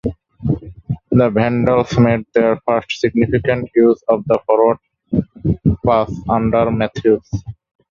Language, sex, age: English, male, 19-29